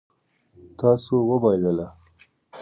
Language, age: Pashto, 19-29